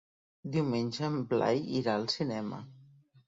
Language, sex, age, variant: Catalan, female, 50-59, Central